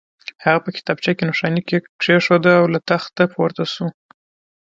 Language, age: Pashto, 19-29